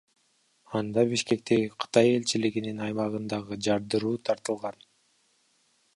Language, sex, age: Kyrgyz, male, 19-29